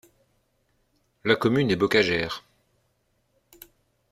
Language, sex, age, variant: French, male, 50-59, Français de métropole